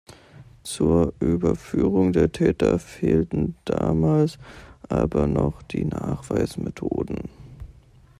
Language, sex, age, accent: German, male, 19-29, Deutschland Deutsch